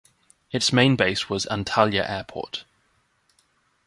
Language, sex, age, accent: English, male, 19-29, England English